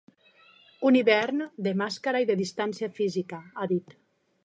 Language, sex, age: Catalan, female, 50-59